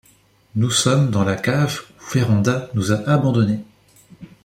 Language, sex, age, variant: French, male, 19-29, Français de métropole